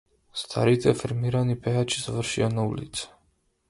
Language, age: Macedonian, 19-29